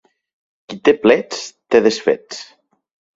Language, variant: Catalan, Nord-Occidental